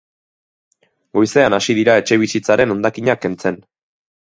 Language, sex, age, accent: Basque, male, 30-39, Mendebalekoa (Araba, Bizkaia, Gipuzkoako mendebaleko herri batzuk)